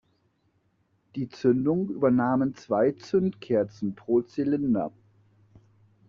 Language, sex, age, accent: German, male, 30-39, Deutschland Deutsch